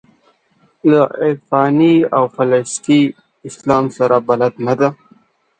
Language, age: Pashto, 19-29